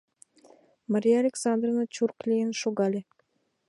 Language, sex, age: Mari, female, 19-29